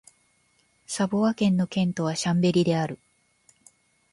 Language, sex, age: Japanese, female, 50-59